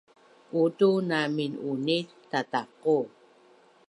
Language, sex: Bunun, female